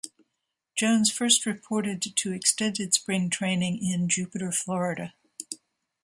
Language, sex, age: English, female, 60-69